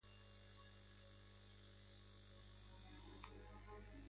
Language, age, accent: Spanish, 40-49, España: Centro-Sur peninsular (Madrid, Toledo, Castilla-La Mancha)